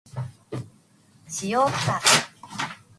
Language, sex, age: Japanese, female, 19-29